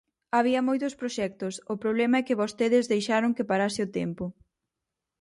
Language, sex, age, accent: Galician, female, 19-29, Central (gheada)